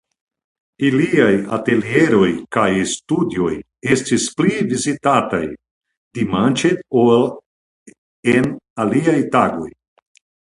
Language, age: Esperanto, 60-69